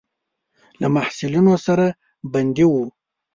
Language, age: Pashto, 30-39